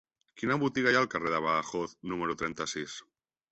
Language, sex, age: Catalan, male, 30-39